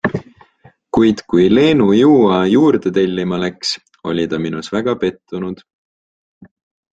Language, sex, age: Estonian, male, 19-29